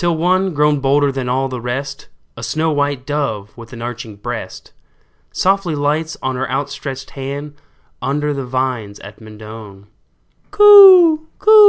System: none